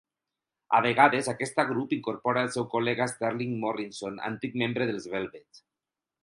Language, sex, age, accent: Catalan, male, 40-49, valencià